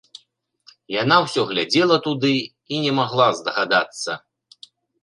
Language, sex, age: Belarusian, male, 40-49